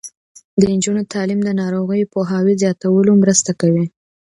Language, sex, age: Pashto, female, 19-29